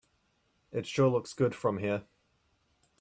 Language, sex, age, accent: English, male, 19-29, New Zealand English